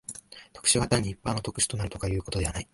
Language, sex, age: Japanese, male, 19-29